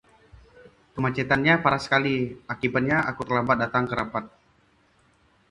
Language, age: Indonesian, 19-29